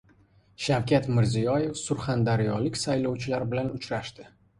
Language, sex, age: Uzbek, male, 19-29